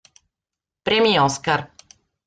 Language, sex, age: Italian, female, 19-29